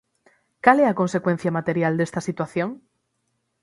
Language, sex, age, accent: Galician, female, 19-29, Atlántico (seseo e gheada); Normativo (estándar)